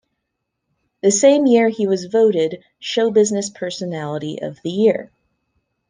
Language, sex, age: English, female, 30-39